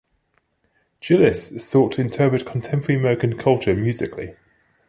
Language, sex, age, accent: English, male, 30-39, England English